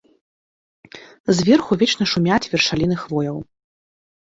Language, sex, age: Belarusian, female, 19-29